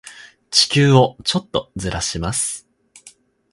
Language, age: Japanese, 19-29